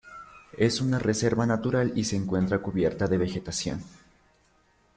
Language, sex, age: Spanish, male, 19-29